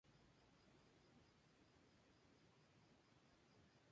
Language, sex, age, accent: Spanish, male, 19-29, México